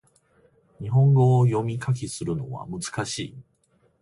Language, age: Japanese, 19-29